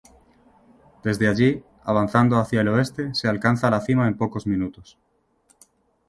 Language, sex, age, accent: Spanish, male, 30-39, España: Norte peninsular (Asturias, Castilla y León, Cantabria, País Vasco, Navarra, Aragón, La Rioja, Guadalajara, Cuenca)